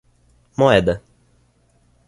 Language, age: Portuguese, under 19